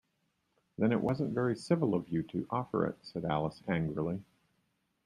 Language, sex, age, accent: English, male, 60-69, United States English